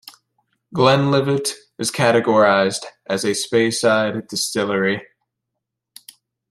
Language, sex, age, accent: English, male, 19-29, United States English